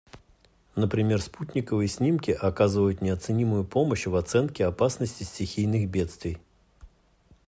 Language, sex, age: Russian, male, 40-49